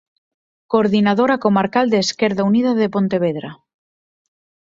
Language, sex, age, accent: Galician, female, 19-29, Normativo (estándar)